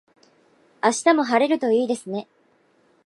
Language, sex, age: Japanese, female, 19-29